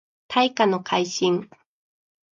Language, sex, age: Japanese, female, 19-29